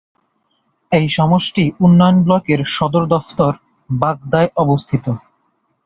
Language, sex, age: Bengali, male, 19-29